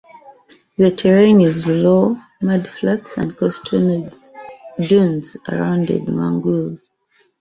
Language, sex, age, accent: English, female, 30-39, England English